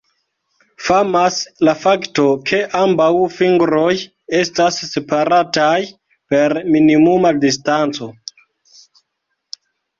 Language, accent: Esperanto, Internacia